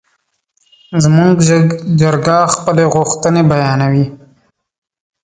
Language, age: Pashto, 19-29